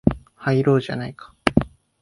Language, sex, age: Japanese, male, 19-29